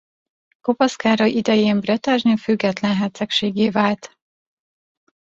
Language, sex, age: Hungarian, female, 19-29